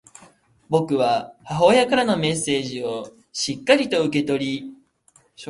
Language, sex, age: Japanese, male, 19-29